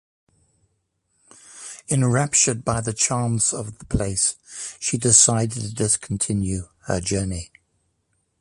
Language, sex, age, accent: English, male, 60-69, England English